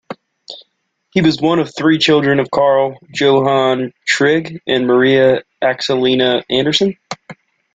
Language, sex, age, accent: English, male, 19-29, United States English